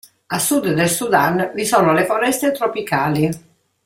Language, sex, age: Italian, female, 60-69